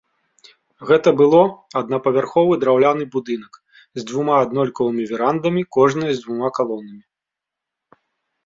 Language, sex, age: Belarusian, male, 40-49